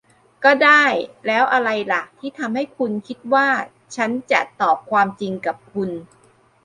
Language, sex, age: Thai, female, 40-49